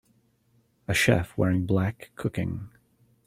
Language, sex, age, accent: English, male, 40-49, United States English